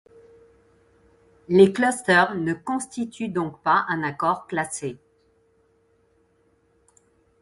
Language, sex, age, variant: French, female, 50-59, Français de métropole